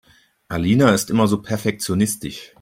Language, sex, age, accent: German, male, 40-49, Deutschland Deutsch